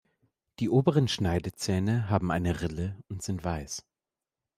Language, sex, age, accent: German, male, 30-39, Deutschland Deutsch